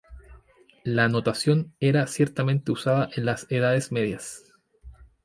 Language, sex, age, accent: Spanish, male, 30-39, Chileno: Chile, Cuyo